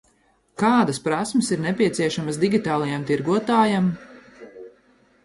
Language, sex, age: Latvian, female, 30-39